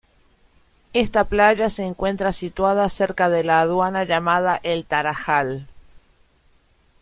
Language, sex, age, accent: Spanish, female, 50-59, Rioplatense: Argentina, Uruguay, este de Bolivia, Paraguay